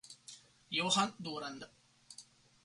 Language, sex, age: Italian, male, 40-49